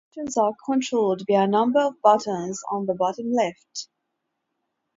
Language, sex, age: English, female, 30-39